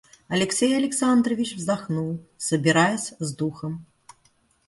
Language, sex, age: Russian, female, 40-49